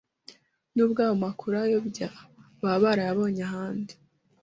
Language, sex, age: Kinyarwanda, female, 30-39